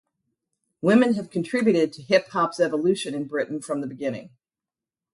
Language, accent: English, United States English